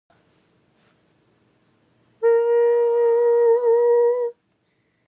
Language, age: English, under 19